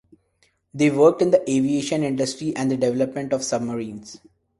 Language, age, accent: English, 19-29, India and South Asia (India, Pakistan, Sri Lanka)